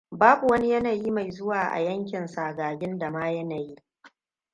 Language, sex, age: Hausa, female, 30-39